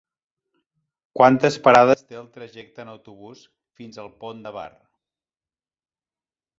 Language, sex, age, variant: Catalan, male, 40-49, Central